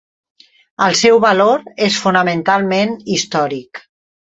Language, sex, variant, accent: Catalan, female, Central, Barceloní